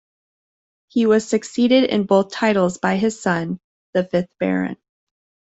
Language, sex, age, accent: English, female, 30-39, United States English